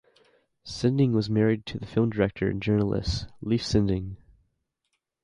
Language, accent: English, United States English